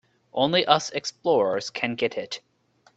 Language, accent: English, United States English